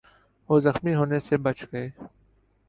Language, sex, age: Urdu, male, 19-29